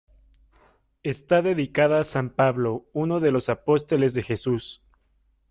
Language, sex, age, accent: Spanish, male, 19-29, México